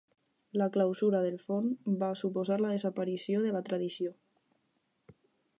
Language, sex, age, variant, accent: Catalan, female, under 19, Alacantí, valencià